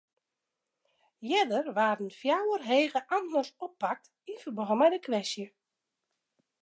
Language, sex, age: Western Frisian, female, 40-49